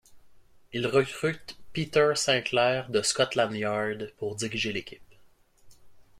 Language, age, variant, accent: French, 19-29, Français d'Amérique du Nord, Français du Canada